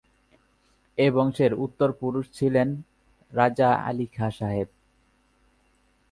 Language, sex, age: Bengali, male, under 19